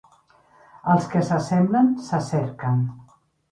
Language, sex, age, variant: Catalan, female, 50-59, Central